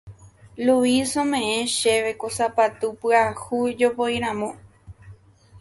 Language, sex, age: Guarani, female, 19-29